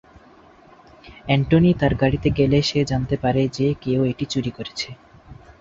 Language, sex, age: Bengali, male, 19-29